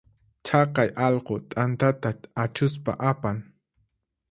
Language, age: Puno Quechua, 30-39